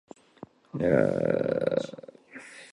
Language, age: English, 19-29